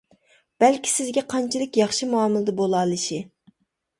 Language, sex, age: Uyghur, female, 19-29